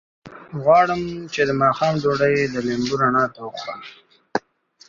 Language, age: Pashto, 19-29